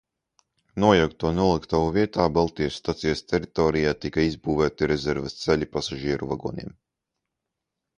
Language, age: Latvian, 19-29